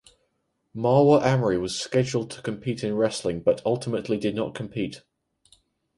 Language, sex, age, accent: English, male, under 19, England English